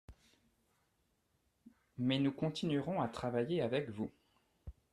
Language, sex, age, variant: French, male, 30-39, Français de métropole